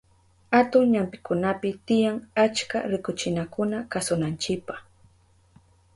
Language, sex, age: Southern Pastaza Quechua, female, 19-29